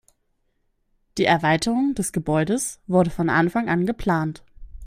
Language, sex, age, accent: German, female, 19-29, Deutschland Deutsch